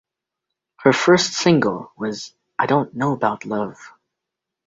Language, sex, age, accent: English, male, under 19, England English